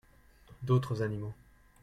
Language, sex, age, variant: French, male, 30-39, Français de métropole